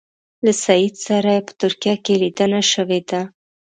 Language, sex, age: Pashto, female, 19-29